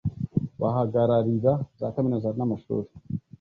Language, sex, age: Kinyarwanda, male, 19-29